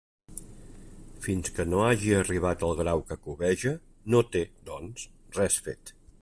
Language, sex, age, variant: Catalan, male, 50-59, Central